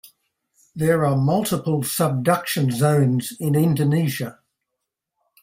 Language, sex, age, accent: English, male, 70-79, Australian English